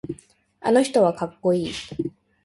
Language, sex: Japanese, female